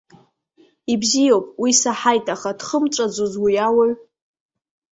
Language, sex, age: Abkhazian, female, 19-29